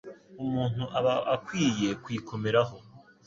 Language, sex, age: Kinyarwanda, male, 19-29